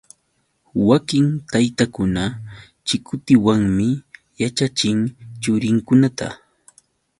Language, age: Yauyos Quechua, 30-39